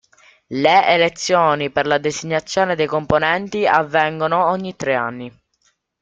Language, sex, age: Italian, male, under 19